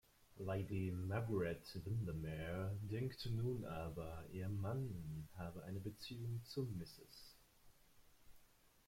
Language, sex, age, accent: German, male, 19-29, Deutschland Deutsch